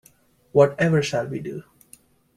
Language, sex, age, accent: English, male, 19-29, United States English